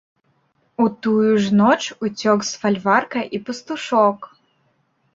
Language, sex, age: Belarusian, female, 19-29